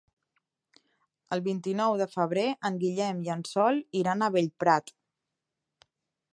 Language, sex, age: Catalan, female, 30-39